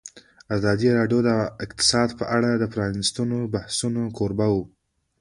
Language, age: Pashto, under 19